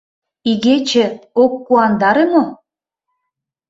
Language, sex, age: Mari, female, 40-49